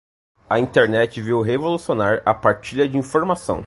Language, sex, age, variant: Portuguese, male, 19-29, Portuguese (Brasil)